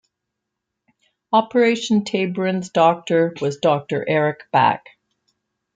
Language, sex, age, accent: English, female, 60-69, Canadian English